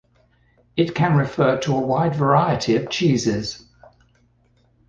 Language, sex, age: English, male, 60-69